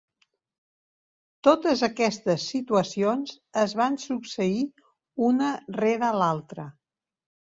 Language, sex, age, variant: Catalan, female, 60-69, Central